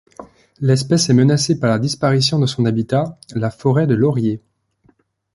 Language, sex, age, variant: French, male, 19-29, Français de métropole